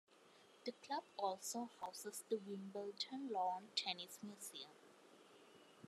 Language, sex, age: English, female, 19-29